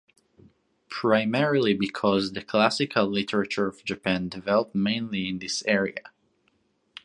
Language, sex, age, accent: English, male, 19-29, United States English